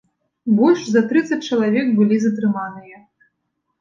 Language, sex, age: Belarusian, female, 19-29